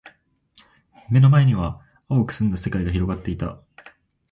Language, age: Japanese, 19-29